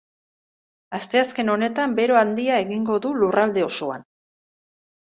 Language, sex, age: Basque, female, 40-49